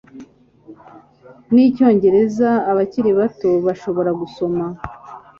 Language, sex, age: Kinyarwanda, female, 50-59